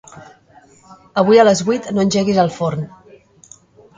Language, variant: Catalan, Central